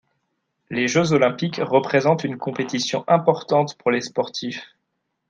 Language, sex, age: French, male, 19-29